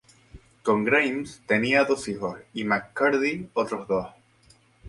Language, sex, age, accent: Spanish, male, 19-29, España: Islas Canarias